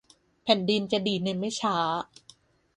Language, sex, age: Thai, female, 30-39